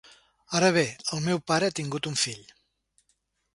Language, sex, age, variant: Catalan, male, 60-69, Septentrional